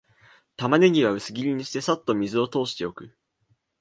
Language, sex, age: Japanese, male, 19-29